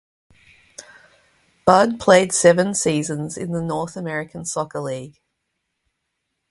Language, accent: English, Australian English